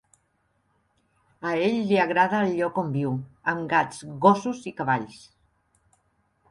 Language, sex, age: Catalan, female, 60-69